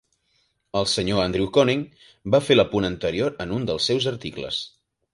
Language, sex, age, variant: Catalan, male, 19-29, Nord-Occidental